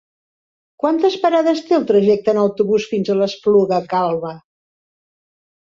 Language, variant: Catalan, Central